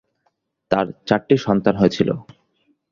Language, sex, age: Bengali, male, under 19